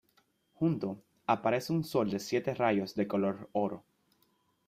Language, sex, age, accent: Spanish, male, 19-29, Caribe: Cuba, Venezuela, Puerto Rico, República Dominicana, Panamá, Colombia caribeña, México caribeño, Costa del golfo de México